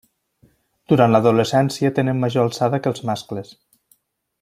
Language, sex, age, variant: Catalan, male, 40-49, Septentrional